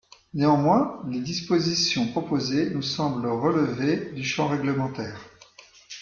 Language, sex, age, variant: French, male, 40-49, Français de métropole